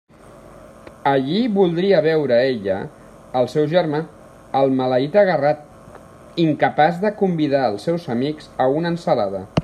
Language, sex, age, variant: Catalan, male, 40-49, Central